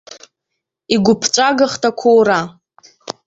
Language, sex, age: Abkhazian, female, under 19